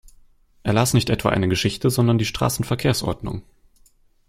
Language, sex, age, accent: German, male, 19-29, Deutschland Deutsch